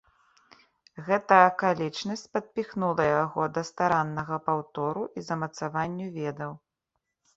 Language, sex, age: Belarusian, female, 30-39